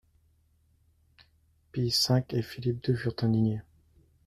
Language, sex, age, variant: French, male, 30-39, Français de métropole